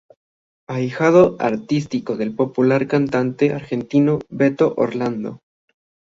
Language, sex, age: Spanish, male, 19-29